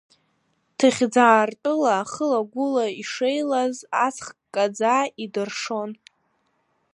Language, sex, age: Abkhazian, female, under 19